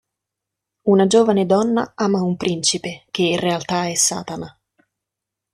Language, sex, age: Italian, female, 19-29